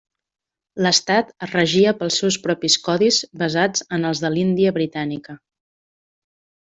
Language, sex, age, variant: Catalan, female, 40-49, Central